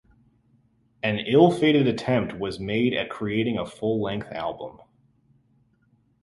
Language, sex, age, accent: English, male, 30-39, United States English